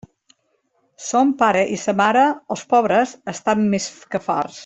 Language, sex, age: Catalan, female, 60-69